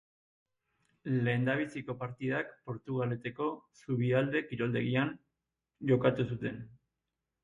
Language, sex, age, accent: Basque, male, 50-59, Erdialdekoa edo Nafarra (Gipuzkoa, Nafarroa)